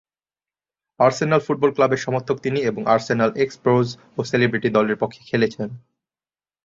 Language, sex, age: Bengali, male, 19-29